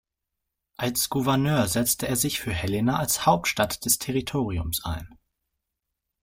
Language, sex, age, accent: German, male, 19-29, Deutschland Deutsch